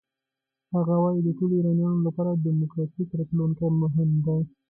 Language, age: Pashto, under 19